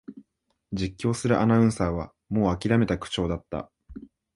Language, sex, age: Japanese, male, 19-29